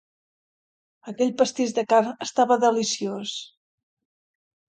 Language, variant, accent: Catalan, Central, central